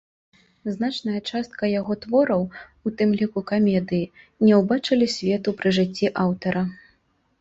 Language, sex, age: Belarusian, female, 19-29